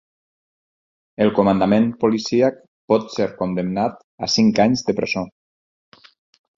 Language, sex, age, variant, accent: Catalan, male, 40-49, Valencià septentrional, valencià